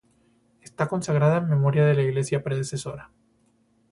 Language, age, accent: Spanish, 19-29, Andino-Pacífico: Colombia, Perú, Ecuador, oeste de Bolivia y Venezuela andina